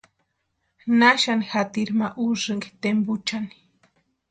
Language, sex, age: Western Highland Purepecha, female, 19-29